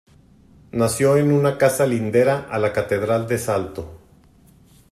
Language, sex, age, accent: Spanish, male, 40-49, México